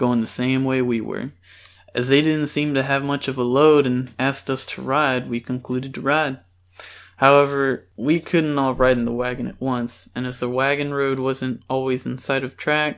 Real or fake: real